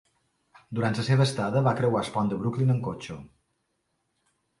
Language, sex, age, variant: Catalan, male, 50-59, Balear